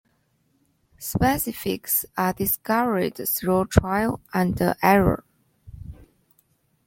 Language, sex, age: English, female, 30-39